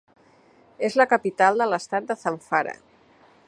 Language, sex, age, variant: Catalan, female, 50-59, Central